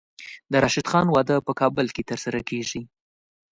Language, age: Pashto, 19-29